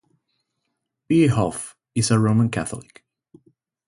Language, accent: English, United States English